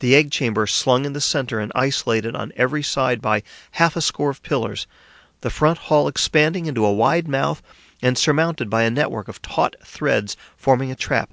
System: none